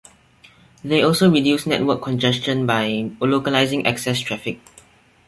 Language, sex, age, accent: English, male, under 19, Singaporean English